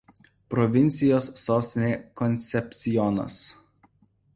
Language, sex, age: Lithuanian, male, 19-29